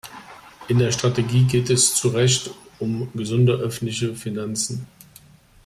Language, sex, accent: German, male, Deutschland Deutsch